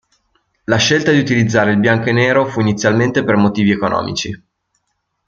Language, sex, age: Italian, male, 19-29